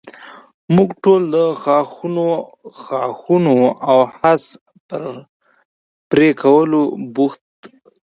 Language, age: Pashto, 19-29